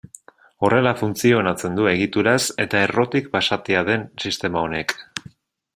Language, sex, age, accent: Basque, male, 30-39, Mendebalekoa (Araba, Bizkaia, Gipuzkoako mendebaleko herri batzuk)